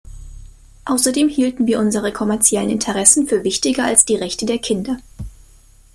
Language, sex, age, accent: German, female, 19-29, Deutschland Deutsch